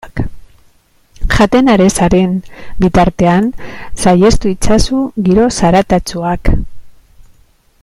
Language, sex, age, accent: Basque, female, 40-49, Mendebalekoa (Araba, Bizkaia, Gipuzkoako mendebaleko herri batzuk)